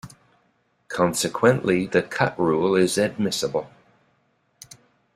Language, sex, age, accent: English, male, 50-59, United States English